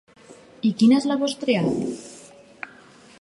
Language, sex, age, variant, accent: Catalan, female, under 19, Alacantí, valencià